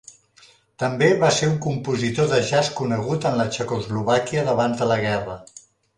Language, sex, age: Catalan, male, 60-69